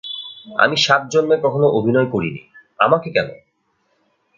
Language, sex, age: Bengali, male, 19-29